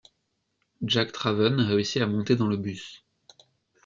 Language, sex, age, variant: French, male, under 19, Français de métropole